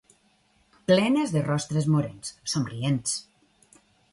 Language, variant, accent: Catalan, Valencià meridional, valencià